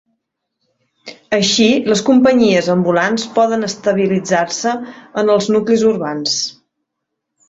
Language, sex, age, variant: Catalan, female, 40-49, Central